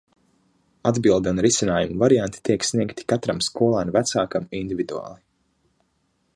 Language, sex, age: Latvian, male, 19-29